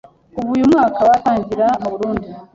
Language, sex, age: Kinyarwanda, female, 30-39